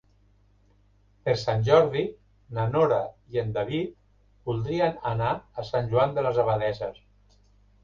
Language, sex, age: Catalan, male, 60-69